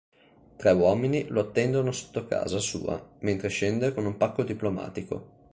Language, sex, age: Italian, male, under 19